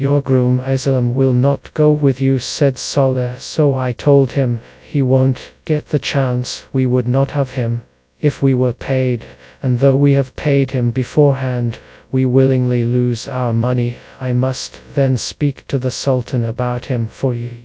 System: TTS, FastPitch